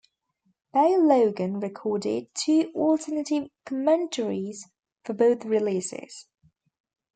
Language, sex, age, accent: English, female, 19-29, Australian English